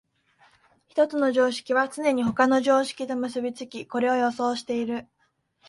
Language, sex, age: Japanese, female, 19-29